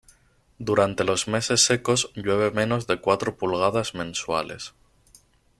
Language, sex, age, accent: Spanish, male, 19-29, España: Centro-Sur peninsular (Madrid, Toledo, Castilla-La Mancha)